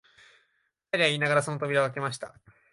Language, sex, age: Japanese, male, 19-29